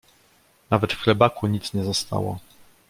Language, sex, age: Polish, male, 40-49